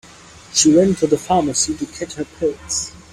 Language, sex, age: English, male, 19-29